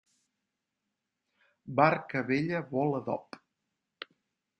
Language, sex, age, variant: Catalan, male, 50-59, Central